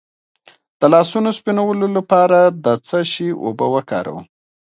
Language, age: Pashto, 30-39